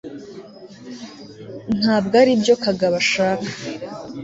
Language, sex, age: Kinyarwanda, female, 19-29